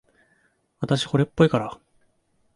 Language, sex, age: Japanese, male, 19-29